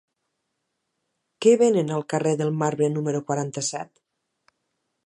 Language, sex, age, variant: Catalan, female, 40-49, Nord-Occidental